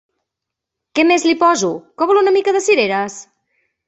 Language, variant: Catalan, Central